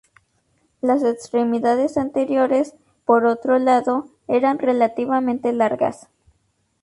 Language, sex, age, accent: Spanish, female, 19-29, México